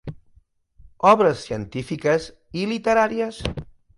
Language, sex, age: Catalan, male, 50-59